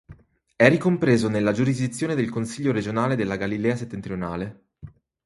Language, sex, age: Italian, male, 30-39